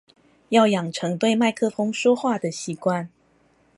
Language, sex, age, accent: Chinese, female, 40-49, 出生地：臺北市